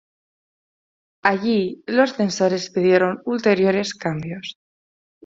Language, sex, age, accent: Spanish, female, 19-29, España: Norte peninsular (Asturias, Castilla y León, Cantabria, País Vasco, Navarra, Aragón, La Rioja, Guadalajara, Cuenca)